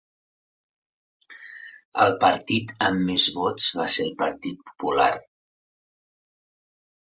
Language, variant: Catalan, Central